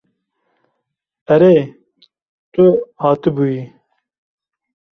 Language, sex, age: Kurdish, male, 30-39